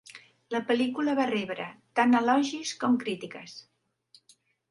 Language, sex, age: Catalan, female, 60-69